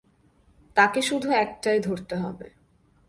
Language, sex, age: Bengali, female, 19-29